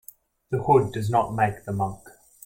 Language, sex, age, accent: English, male, 19-29, Australian English